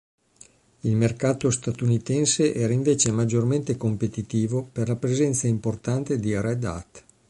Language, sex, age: Italian, male, 50-59